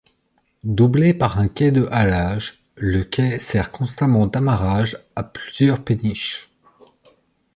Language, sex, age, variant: French, male, 30-39, Français de métropole